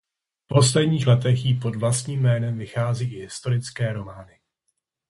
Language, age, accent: Czech, 40-49, pražský